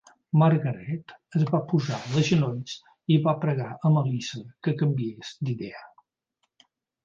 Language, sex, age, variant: Catalan, male, 60-69, Central